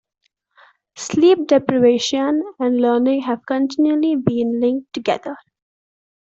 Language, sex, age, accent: English, female, 19-29, India and South Asia (India, Pakistan, Sri Lanka)